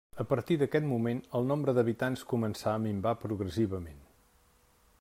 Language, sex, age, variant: Catalan, male, 50-59, Central